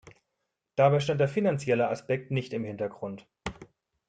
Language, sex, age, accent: German, male, 30-39, Deutschland Deutsch